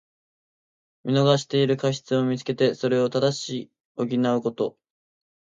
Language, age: Japanese, 19-29